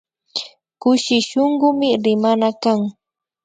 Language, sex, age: Imbabura Highland Quichua, female, 19-29